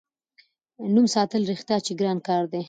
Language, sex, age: Pashto, female, 30-39